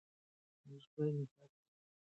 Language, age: Pashto, 19-29